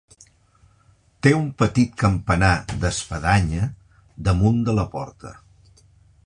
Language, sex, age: Catalan, male, 60-69